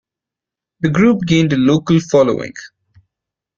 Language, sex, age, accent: English, male, 19-29, India and South Asia (India, Pakistan, Sri Lanka)